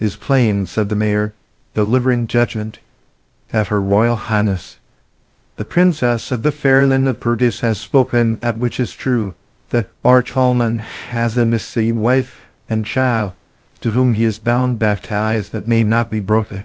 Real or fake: fake